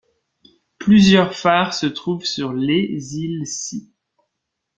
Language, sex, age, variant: French, male, 19-29, Français de métropole